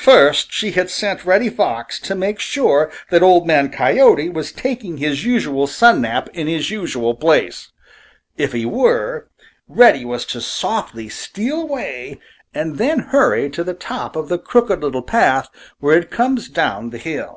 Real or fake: real